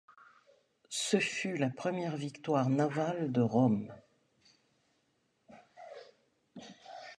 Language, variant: French, Français de métropole